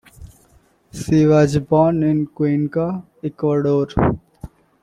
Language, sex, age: English, male, 19-29